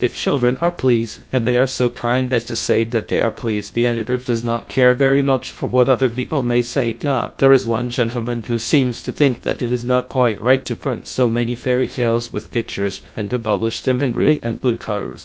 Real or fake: fake